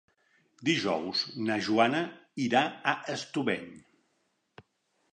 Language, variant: Catalan, Central